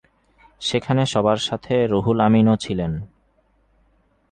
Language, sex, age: Bengali, male, 19-29